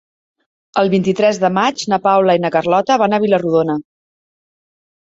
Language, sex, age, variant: Catalan, female, 40-49, Central